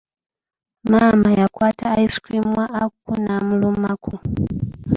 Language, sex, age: Ganda, female, 30-39